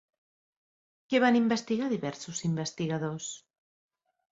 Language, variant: Catalan, Central